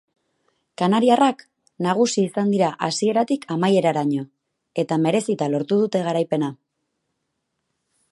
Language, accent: Basque, Erdialdekoa edo Nafarra (Gipuzkoa, Nafarroa)